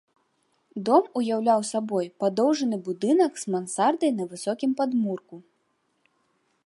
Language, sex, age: Belarusian, female, 30-39